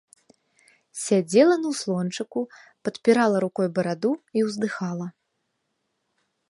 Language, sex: Belarusian, female